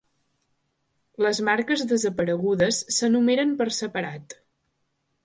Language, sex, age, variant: Catalan, female, under 19, Central